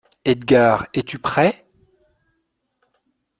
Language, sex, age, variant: French, male, 40-49, Français de métropole